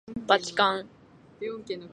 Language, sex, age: Japanese, female, under 19